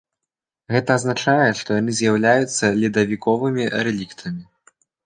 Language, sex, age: Belarusian, male, 19-29